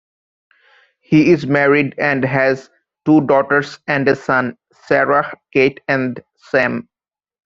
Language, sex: English, male